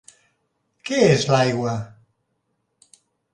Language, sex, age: Catalan, male, 60-69